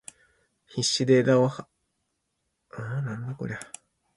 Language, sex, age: Japanese, male, 30-39